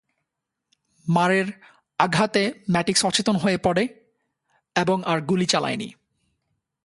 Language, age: Bengali, 19-29